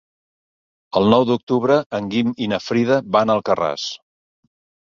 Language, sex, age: Catalan, male, 50-59